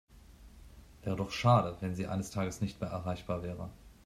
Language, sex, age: German, male, 30-39